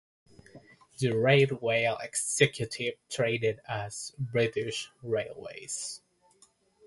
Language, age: English, 19-29